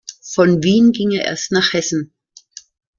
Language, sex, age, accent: German, female, 60-69, Deutschland Deutsch